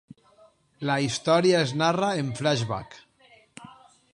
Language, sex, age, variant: Catalan, male, 40-49, Septentrional